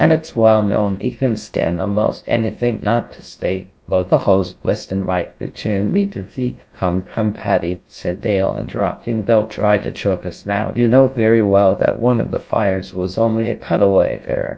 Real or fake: fake